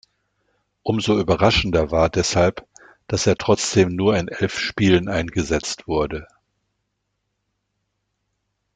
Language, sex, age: German, male, 70-79